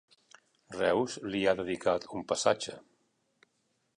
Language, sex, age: Catalan, male, 60-69